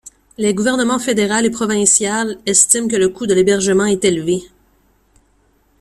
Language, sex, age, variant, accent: French, female, 19-29, Français d'Amérique du Nord, Français du Canada